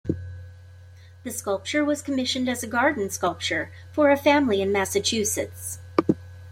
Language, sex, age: English, female, 40-49